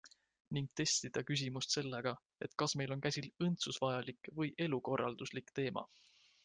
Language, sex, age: Estonian, male, 19-29